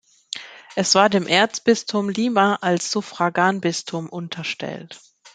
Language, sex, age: German, female, 30-39